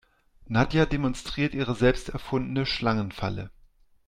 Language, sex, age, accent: German, male, 40-49, Deutschland Deutsch